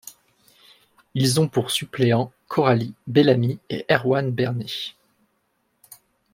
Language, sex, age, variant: French, male, 19-29, Français de métropole